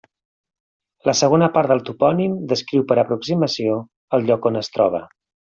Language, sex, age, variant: Catalan, male, 40-49, Central